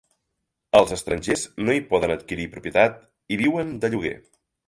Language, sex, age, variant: Catalan, male, 40-49, Central